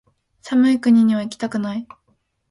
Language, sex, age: Japanese, female, 19-29